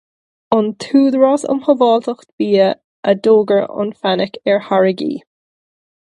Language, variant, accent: Irish, Gaeilge na Mumhan, Cainteoir líofa, ní ó dhúchas